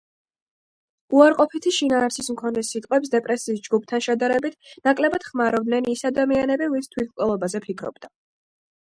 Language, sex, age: Georgian, female, under 19